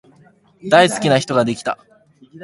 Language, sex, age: Japanese, male, under 19